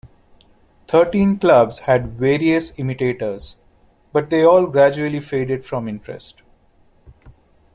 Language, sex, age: English, male, 19-29